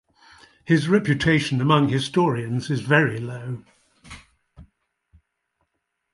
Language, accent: English, England English